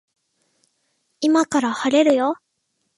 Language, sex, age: Japanese, female, 19-29